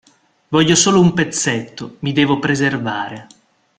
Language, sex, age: Italian, male, 30-39